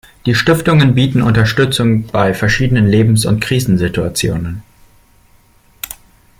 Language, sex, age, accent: German, male, 19-29, Deutschland Deutsch